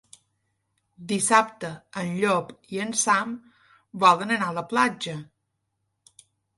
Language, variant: Catalan, Balear